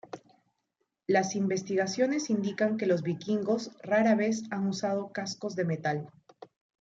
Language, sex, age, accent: Spanish, female, 19-29, Andino-Pacífico: Colombia, Perú, Ecuador, oeste de Bolivia y Venezuela andina